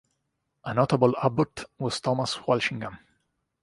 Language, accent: English, United States English